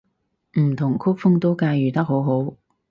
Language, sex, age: Cantonese, female, 30-39